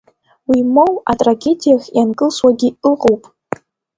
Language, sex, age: Abkhazian, female, under 19